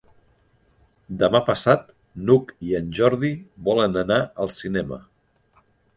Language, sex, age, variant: Catalan, male, 30-39, Central